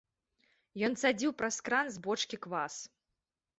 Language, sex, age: Belarusian, female, 30-39